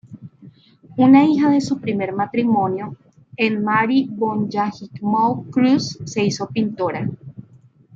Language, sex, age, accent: Spanish, female, 30-39, Caribe: Cuba, Venezuela, Puerto Rico, República Dominicana, Panamá, Colombia caribeña, México caribeño, Costa del golfo de México